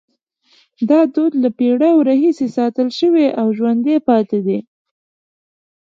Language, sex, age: Pashto, female, 19-29